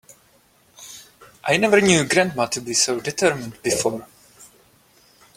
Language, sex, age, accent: English, male, 30-39, United States English